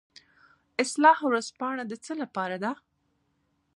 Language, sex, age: Pashto, female, 19-29